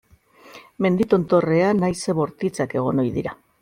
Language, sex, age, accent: Basque, female, 50-59, Mendebalekoa (Araba, Bizkaia, Gipuzkoako mendebaleko herri batzuk)